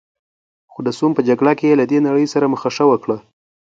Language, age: Pashto, under 19